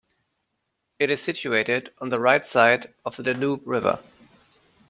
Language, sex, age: English, male, 30-39